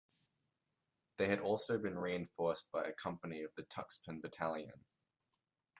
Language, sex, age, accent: English, male, under 19, Australian English